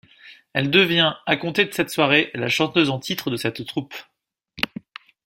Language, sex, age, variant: French, male, 30-39, Français de métropole